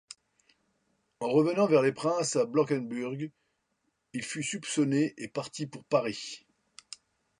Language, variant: French, Français de métropole